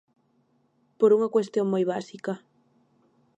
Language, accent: Galician, Oriental (común en zona oriental)